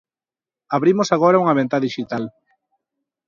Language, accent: Galician, Normativo (estándar)